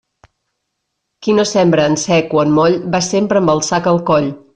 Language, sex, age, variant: Catalan, female, 30-39, Central